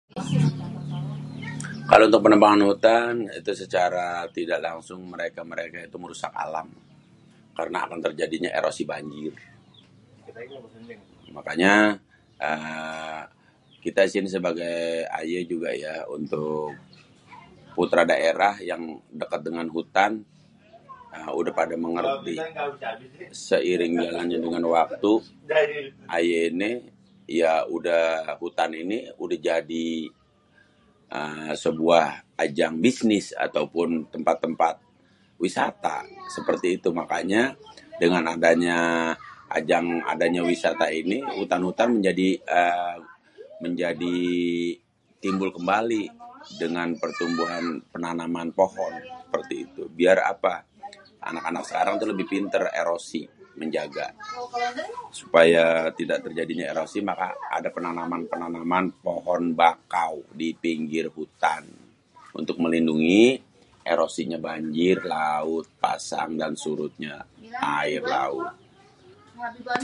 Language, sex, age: Betawi, male, 40-49